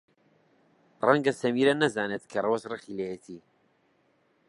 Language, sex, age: Central Kurdish, male, 30-39